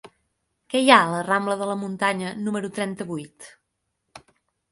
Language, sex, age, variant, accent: Catalan, female, 30-39, Central, Girona